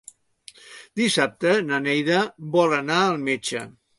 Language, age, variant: Catalan, 60-69, Central